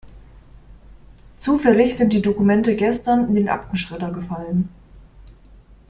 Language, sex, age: German, female, 19-29